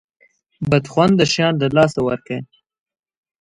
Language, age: Pashto, 19-29